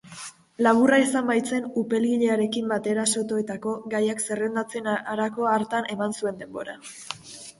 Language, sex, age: Basque, female, under 19